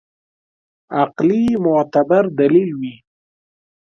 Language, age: Pashto, 19-29